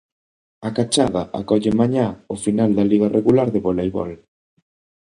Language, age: Galician, 30-39